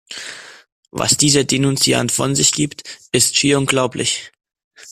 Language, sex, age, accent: German, male, under 19, Deutschland Deutsch